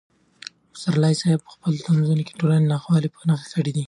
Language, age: Pashto, 19-29